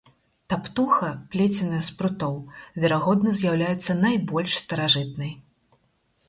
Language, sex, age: Belarusian, female, 30-39